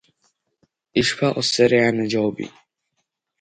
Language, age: Abkhazian, under 19